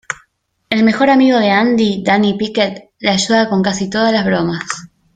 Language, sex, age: Spanish, female, 19-29